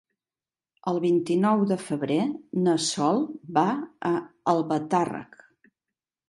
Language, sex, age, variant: Catalan, female, 60-69, Central